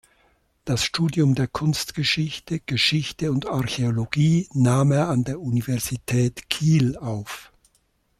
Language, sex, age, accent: German, male, 70-79, Schweizerdeutsch